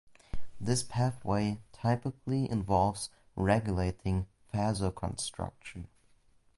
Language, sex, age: English, male, under 19